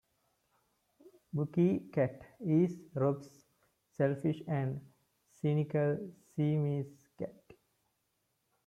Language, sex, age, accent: English, male, 19-29, India and South Asia (India, Pakistan, Sri Lanka)